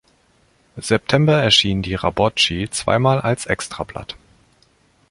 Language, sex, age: German, male, 30-39